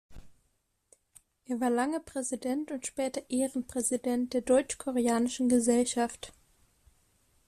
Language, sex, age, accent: German, female, 19-29, Deutschland Deutsch